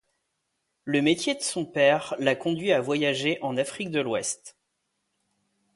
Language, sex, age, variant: French, male, 30-39, Français de métropole